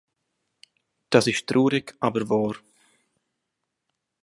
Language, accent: German, Schweizerdeutsch